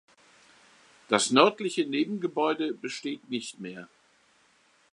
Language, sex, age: German, male, 60-69